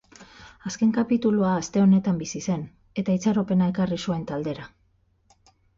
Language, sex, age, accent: Basque, female, 40-49, Mendebalekoa (Araba, Bizkaia, Gipuzkoako mendebaleko herri batzuk); Batua